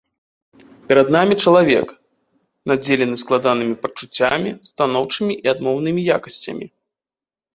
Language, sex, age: Belarusian, male, 30-39